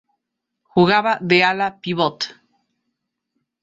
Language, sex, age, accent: Spanish, female, 40-49, México